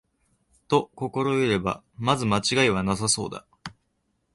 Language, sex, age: Japanese, male, 19-29